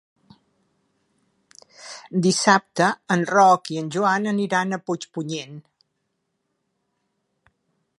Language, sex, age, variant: Catalan, female, 70-79, Central